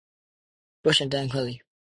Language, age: English, 19-29